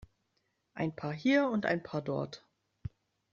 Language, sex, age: German, female, 30-39